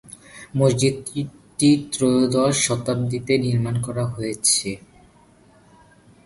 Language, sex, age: Bengali, male, under 19